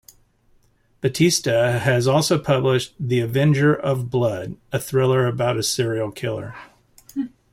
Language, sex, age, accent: English, male, 50-59, United States English